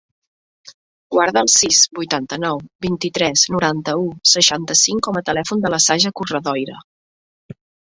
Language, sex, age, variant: Catalan, female, 30-39, Central